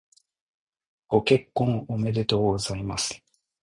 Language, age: Japanese, 30-39